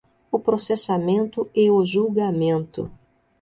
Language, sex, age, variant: Portuguese, female, 40-49, Portuguese (Brasil)